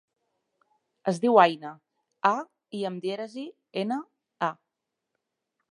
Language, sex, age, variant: Catalan, female, 30-39, Central